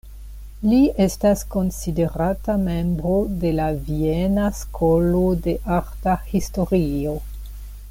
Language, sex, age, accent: Esperanto, female, 60-69, Internacia